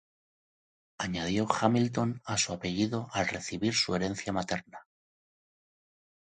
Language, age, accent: Spanish, 50-59, España: Centro-Sur peninsular (Madrid, Toledo, Castilla-La Mancha)